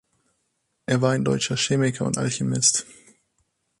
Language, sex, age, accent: German, female, 19-29, Deutschland Deutsch